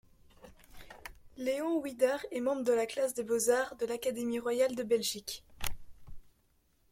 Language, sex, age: French, female, under 19